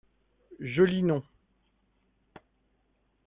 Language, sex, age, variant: French, male, 40-49, Français de métropole